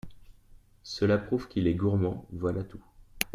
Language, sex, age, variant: French, male, 19-29, Français de métropole